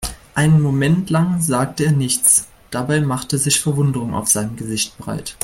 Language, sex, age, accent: German, male, 19-29, Deutschland Deutsch